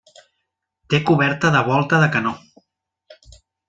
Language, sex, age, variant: Catalan, male, 40-49, Central